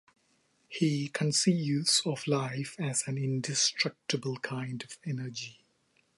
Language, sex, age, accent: English, male, 19-29, India and South Asia (India, Pakistan, Sri Lanka)